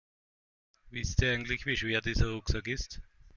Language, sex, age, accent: German, male, 30-39, Österreichisches Deutsch